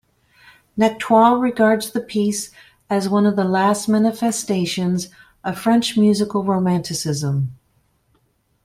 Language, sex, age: English, female, 40-49